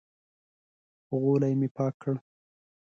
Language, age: Pashto, 19-29